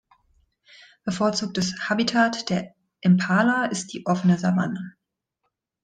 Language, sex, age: German, female, 30-39